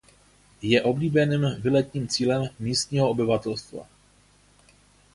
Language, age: Czech, 50-59